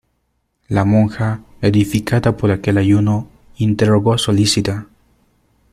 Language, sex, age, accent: Spanish, male, 19-29, Andino-Pacífico: Colombia, Perú, Ecuador, oeste de Bolivia y Venezuela andina